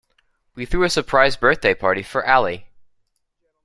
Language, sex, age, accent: English, male, 19-29, United States English